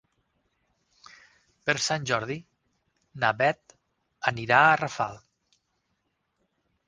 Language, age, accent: Catalan, 50-59, Tortosí